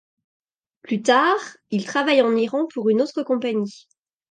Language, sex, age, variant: French, female, 40-49, Français de métropole